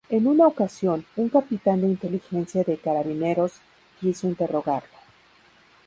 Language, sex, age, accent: Spanish, female, 30-39, México